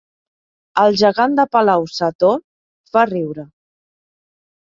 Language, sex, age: Catalan, female, 30-39